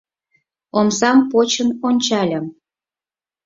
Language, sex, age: Mari, female, 40-49